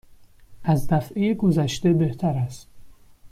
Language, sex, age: Persian, male, 19-29